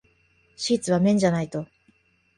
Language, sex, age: Japanese, female, 19-29